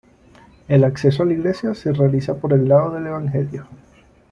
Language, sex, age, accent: Spanish, male, 30-39, Caribe: Cuba, Venezuela, Puerto Rico, República Dominicana, Panamá, Colombia caribeña, México caribeño, Costa del golfo de México